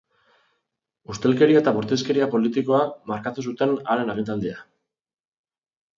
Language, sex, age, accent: Basque, male, 30-39, Mendebalekoa (Araba, Bizkaia, Gipuzkoako mendebaleko herri batzuk)